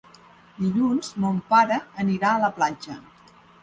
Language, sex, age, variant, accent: Catalan, female, 50-59, Nord-Occidental, Empordanès